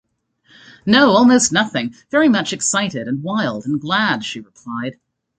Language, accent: English, Canadian English